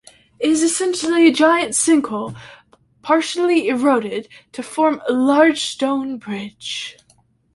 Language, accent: English, United States English